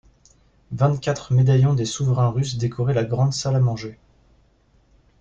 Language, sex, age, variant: French, male, 19-29, Français de métropole